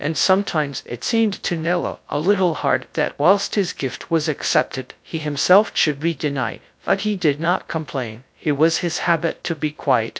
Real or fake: fake